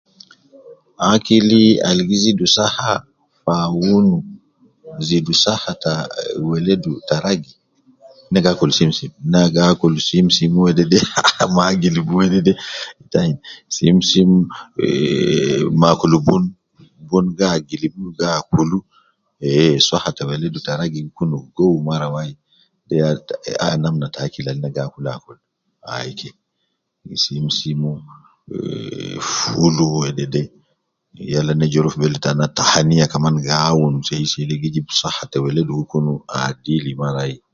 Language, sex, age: Nubi, male, 50-59